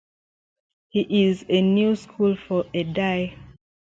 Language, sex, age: English, female, 30-39